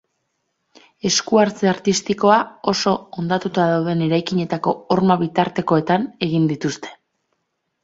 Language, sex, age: Basque, female, 19-29